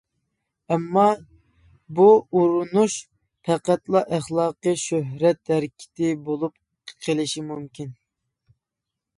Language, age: Uyghur, 19-29